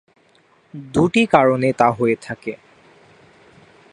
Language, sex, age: Bengali, male, 19-29